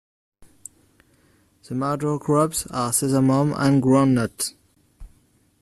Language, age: English, 19-29